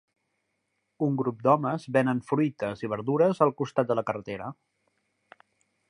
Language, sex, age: Catalan, male, 40-49